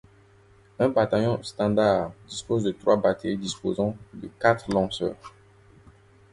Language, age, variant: French, 19-29, Français d'Afrique subsaharienne et des îles africaines